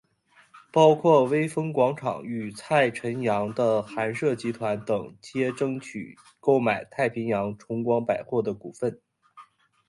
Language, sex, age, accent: Chinese, male, 40-49, 出生地：黑龙江省